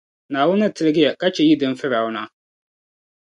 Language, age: Dagbani, 19-29